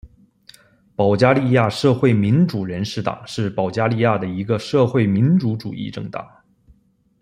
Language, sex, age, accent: Chinese, male, 19-29, 出生地：北京市